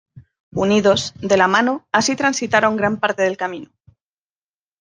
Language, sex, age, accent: Spanish, female, 40-49, España: Norte peninsular (Asturias, Castilla y León, Cantabria, País Vasco, Navarra, Aragón, La Rioja, Guadalajara, Cuenca)